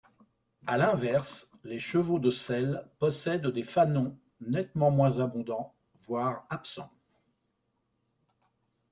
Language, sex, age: French, male, 60-69